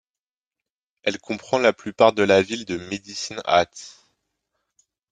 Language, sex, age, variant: French, male, 19-29, Français de métropole